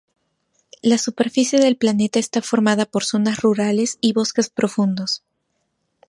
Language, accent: Spanish, Andino-Pacífico: Colombia, Perú, Ecuador, oeste de Bolivia y Venezuela andina